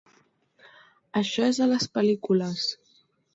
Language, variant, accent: Catalan, Central, central